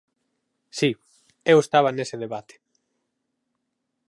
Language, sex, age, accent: Galician, male, 19-29, Central (gheada)